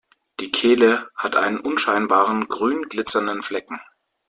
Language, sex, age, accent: German, male, 30-39, Deutschland Deutsch